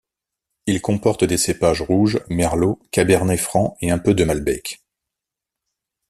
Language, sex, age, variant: French, male, 40-49, Français de métropole